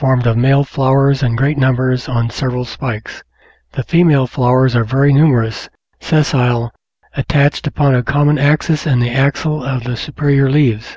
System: none